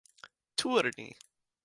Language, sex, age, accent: Esperanto, female, 30-39, Internacia